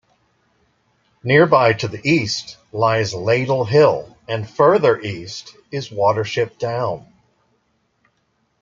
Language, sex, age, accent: English, male, 40-49, United States English